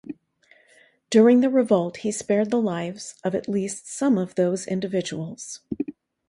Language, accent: English, United States English